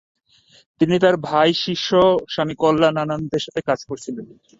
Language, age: Bengali, 30-39